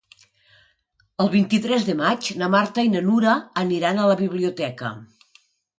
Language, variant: Catalan, Nord-Occidental